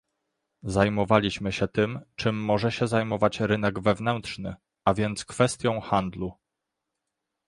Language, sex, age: Polish, male, 30-39